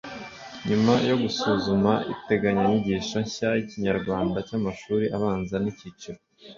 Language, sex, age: Kinyarwanda, female, 19-29